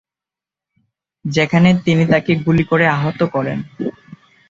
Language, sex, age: Bengali, male, 19-29